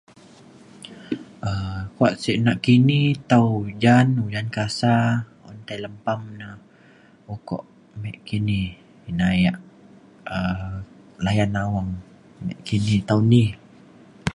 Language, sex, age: Mainstream Kenyah, male, 19-29